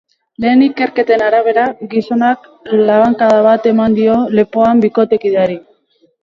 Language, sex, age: Basque, female, 19-29